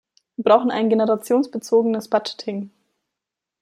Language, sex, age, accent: German, female, 19-29, Deutschland Deutsch